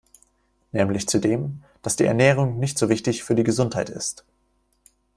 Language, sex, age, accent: German, male, 19-29, Deutschland Deutsch